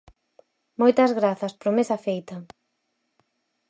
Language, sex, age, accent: Galician, female, 30-39, Normativo (estándar)